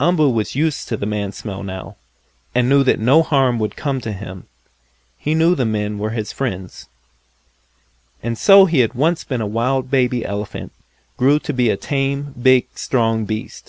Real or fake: real